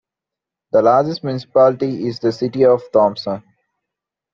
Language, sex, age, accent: English, male, 19-29, India and South Asia (India, Pakistan, Sri Lanka)